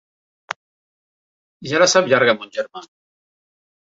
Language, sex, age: Catalan, male, 40-49